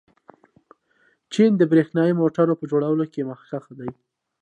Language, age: Pashto, 19-29